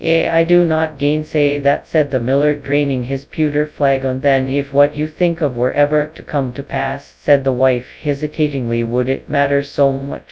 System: TTS, FastPitch